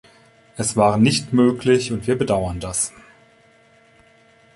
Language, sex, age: German, male, 30-39